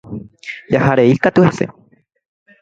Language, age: Guarani, 19-29